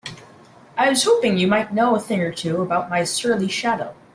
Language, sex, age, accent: English, male, under 19, United States English